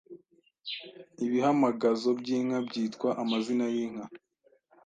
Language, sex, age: Kinyarwanda, male, 19-29